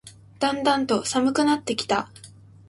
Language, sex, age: Japanese, female, 19-29